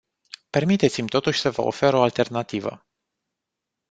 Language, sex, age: Romanian, male, 30-39